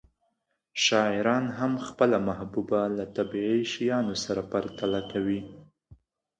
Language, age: Pashto, 19-29